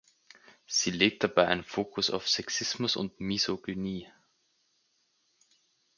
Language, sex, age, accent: German, male, 19-29, Österreichisches Deutsch